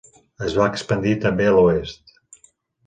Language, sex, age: Catalan, male, 40-49